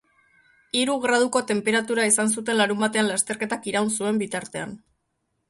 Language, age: Basque, 19-29